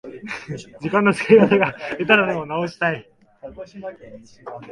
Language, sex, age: Japanese, male, 19-29